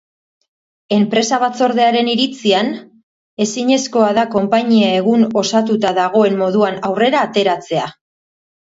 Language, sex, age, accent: Basque, female, 40-49, Mendebalekoa (Araba, Bizkaia, Gipuzkoako mendebaleko herri batzuk)